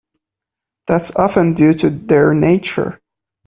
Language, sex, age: English, male, 19-29